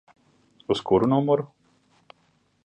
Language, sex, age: Latvian, male, 30-39